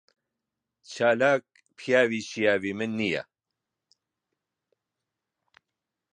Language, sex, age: Central Kurdish, male, 50-59